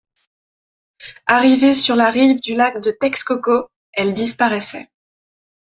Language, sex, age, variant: French, female, 19-29, Français de métropole